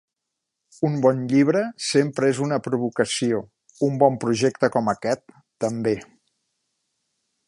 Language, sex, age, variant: Catalan, male, 50-59, Central